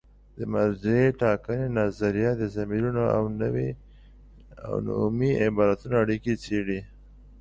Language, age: Pashto, 40-49